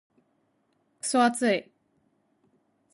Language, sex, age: Japanese, female, 40-49